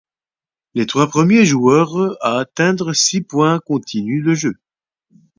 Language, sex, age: French, male, 19-29